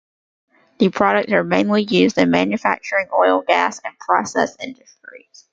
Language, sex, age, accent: English, female, 19-29, United States English